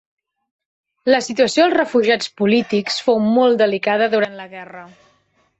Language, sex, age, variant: Catalan, female, 19-29, Central